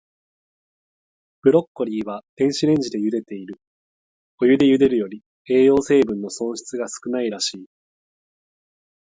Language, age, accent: Japanese, 19-29, 関西弁